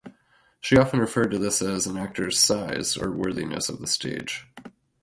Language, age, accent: English, 30-39, United States English